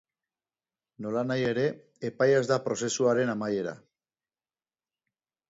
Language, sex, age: Basque, male, 40-49